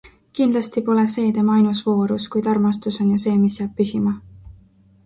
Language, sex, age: Estonian, female, 19-29